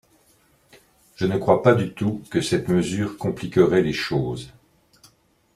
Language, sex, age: French, male, 60-69